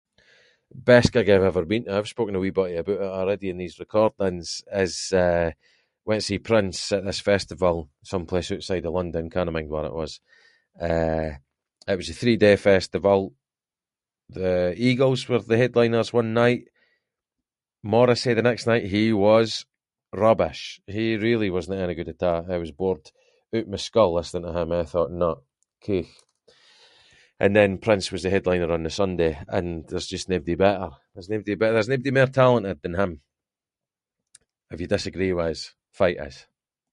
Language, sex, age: Scots, male, 30-39